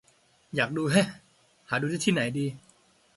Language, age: Thai, under 19